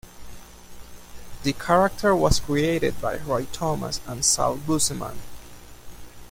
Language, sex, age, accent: English, male, 19-29, United States English